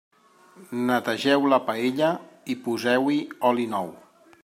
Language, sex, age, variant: Catalan, male, 40-49, Central